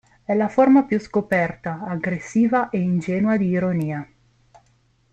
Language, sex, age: Italian, female, 19-29